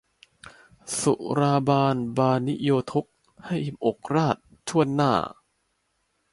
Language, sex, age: Thai, male, 19-29